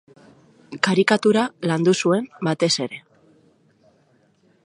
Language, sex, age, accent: Basque, female, 40-49, Mendebalekoa (Araba, Bizkaia, Gipuzkoako mendebaleko herri batzuk)